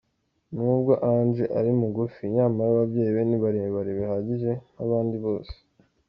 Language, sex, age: Kinyarwanda, male, under 19